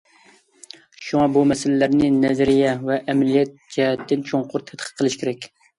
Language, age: Uyghur, 19-29